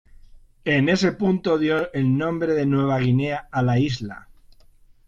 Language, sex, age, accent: Spanish, male, 40-49, España: Norte peninsular (Asturias, Castilla y León, Cantabria, País Vasco, Navarra, Aragón, La Rioja, Guadalajara, Cuenca)